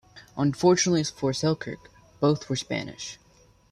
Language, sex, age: English, male, under 19